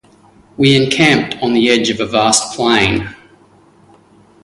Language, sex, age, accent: English, male, 40-49, Australian English